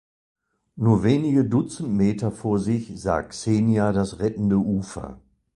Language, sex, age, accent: German, male, 60-69, Deutschland Deutsch